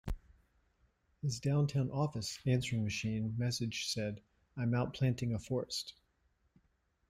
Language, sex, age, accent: English, male, 40-49, United States English